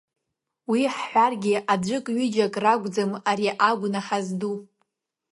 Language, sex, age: Abkhazian, female, under 19